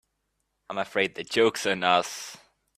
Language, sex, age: English, male, 30-39